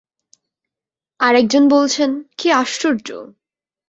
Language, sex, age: Bengali, female, 19-29